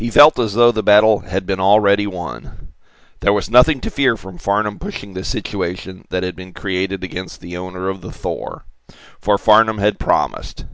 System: none